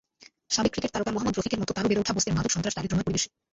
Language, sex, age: Bengali, female, 19-29